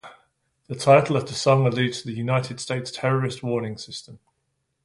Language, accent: English, England English